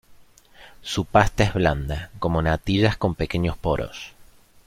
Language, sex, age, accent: Spanish, male, 30-39, Rioplatense: Argentina, Uruguay, este de Bolivia, Paraguay